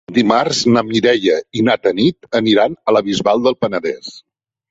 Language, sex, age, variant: Catalan, male, 60-69, Central